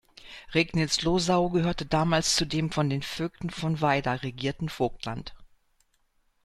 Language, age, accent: German, 60-69, Deutschland Deutsch